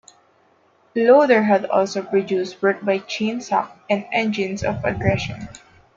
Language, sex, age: English, female, under 19